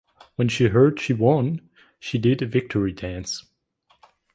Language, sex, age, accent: English, male, 19-29, England English